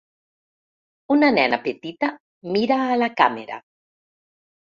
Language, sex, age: Catalan, female, 60-69